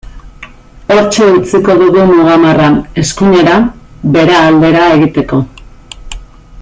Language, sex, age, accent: Basque, female, 40-49, Erdialdekoa edo Nafarra (Gipuzkoa, Nafarroa)